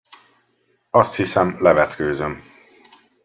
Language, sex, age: Hungarian, male, 50-59